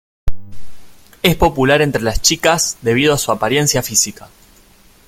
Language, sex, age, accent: Spanish, male, 19-29, Rioplatense: Argentina, Uruguay, este de Bolivia, Paraguay